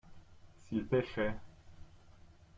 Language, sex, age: French, male, 30-39